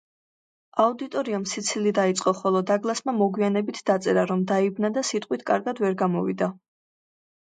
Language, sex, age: Georgian, female, 19-29